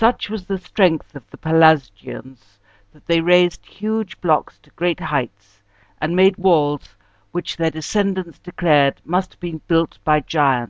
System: none